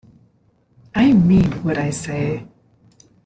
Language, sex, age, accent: English, female, 19-29, India and South Asia (India, Pakistan, Sri Lanka)